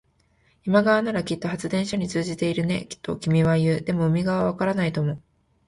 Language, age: Japanese, 19-29